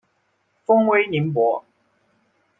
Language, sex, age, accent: Chinese, male, 19-29, 出生地：湖南省